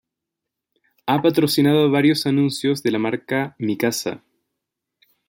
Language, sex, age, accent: Spanish, male, 19-29, Chileno: Chile, Cuyo